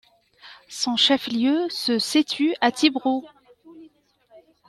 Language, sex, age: French, female, 30-39